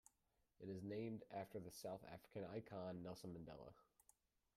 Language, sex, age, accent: English, male, 19-29, United States English